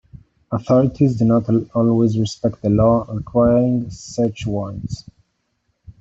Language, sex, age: English, male, 19-29